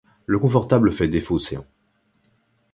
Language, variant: French, Français de métropole